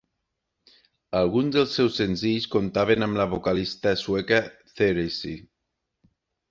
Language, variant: Catalan, Septentrional